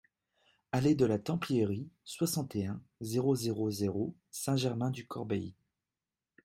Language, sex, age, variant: French, male, 30-39, Français de métropole